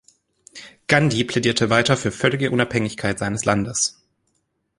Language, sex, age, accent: German, male, 30-39, Deutschland Deutsch